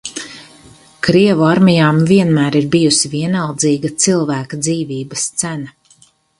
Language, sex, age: Latvian, female, 50-59